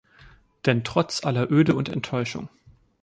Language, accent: German, Deutschland Deutsch